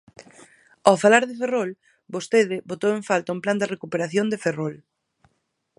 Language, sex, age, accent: Galician, female, 19-29, Central (gheada); Normativo (estándar)